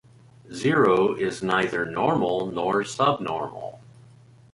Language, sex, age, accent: English, male, 40-49, United States English